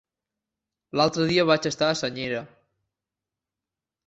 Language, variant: Catalan, Central